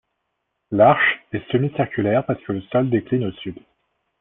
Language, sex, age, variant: French, male, 19-29, Français de métropole